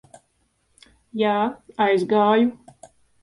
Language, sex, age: Latvian, female, 40-49